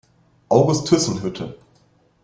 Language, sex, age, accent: German, male, 30-39, Deutschland Deutsch